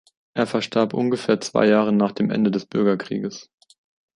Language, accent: German, Deutschland Deutsch